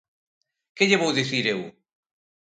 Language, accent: Galician, Oriental (común en zona oriental)